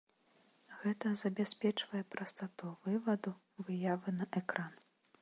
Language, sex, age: Belarusian, female, 19-29